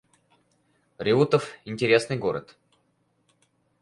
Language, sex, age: Russian, male, under 19